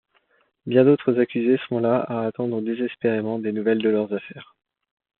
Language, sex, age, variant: French, male, 19-29, Français de métropole